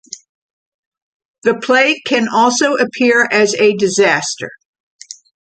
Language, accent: English, United States English